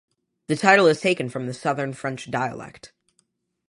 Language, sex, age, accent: English, female, under 19, United States English